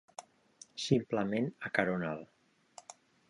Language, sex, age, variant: Catalan, male, 50-59, Central